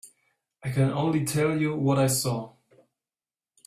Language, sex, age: English, male, 19-29